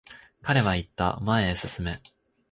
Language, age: Japanese, 19-29